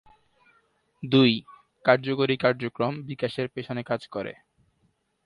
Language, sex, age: Bengali, male, 19-29